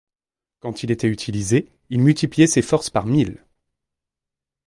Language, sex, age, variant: French, male, 30-39, Français de métropole